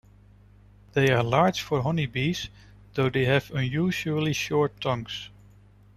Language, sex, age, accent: English, male, 40-49, United States English